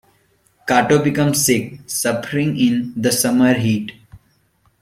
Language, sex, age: English, male, 19-29